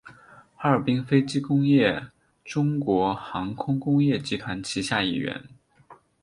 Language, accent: Chinese, 出生地：江西省